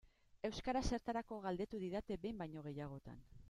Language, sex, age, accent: Basque, female, 40-49, Mendebalekoa (Araba, Bizkaia, Gipuzkoako mendebaleko herri batzuk)